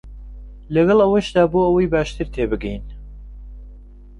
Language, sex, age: Central Kurdish, male, 19-29